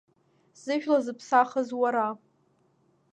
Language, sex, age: Abkhazian, female, under 19